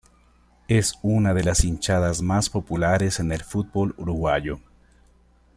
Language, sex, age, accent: Spanish, male, 50-59, México